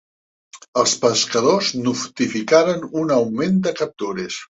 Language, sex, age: Catalan, male, 50-59